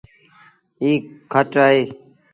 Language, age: Sindhi Bhil, 19-29